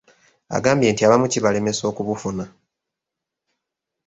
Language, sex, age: Ganda, male, 19-29